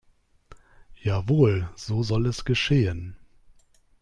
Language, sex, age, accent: German, male, 30-39, Deutschland Deutsch